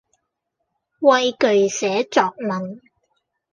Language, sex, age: Cantonese, female, 30-39